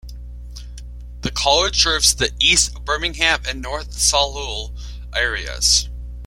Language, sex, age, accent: English, male, under 19, United States English